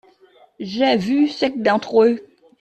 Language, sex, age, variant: French, female, 60-69, Français des départements et régions d'outre-mer